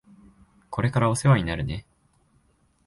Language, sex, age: Japanese, male, 19-29